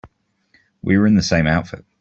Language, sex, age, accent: English, male, 30-39, England English